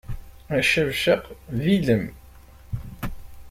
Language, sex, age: Kabyle, male, 19-29